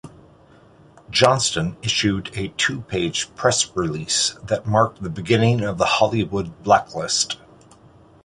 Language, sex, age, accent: English, male, 50-59, United States English